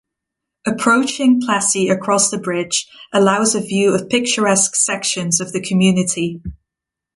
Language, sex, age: English, female, 19-29